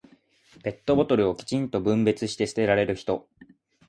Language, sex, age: Japanese, male, 19-29